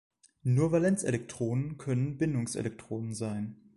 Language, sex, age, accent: German, male, 19-29, Deutschland Deutsch